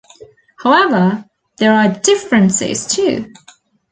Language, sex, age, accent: English, female, 19-29, Australian English